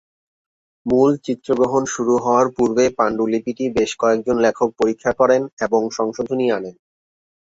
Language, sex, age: Bengali, male, 30-39